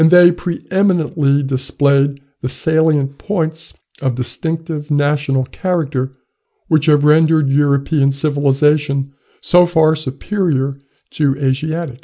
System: none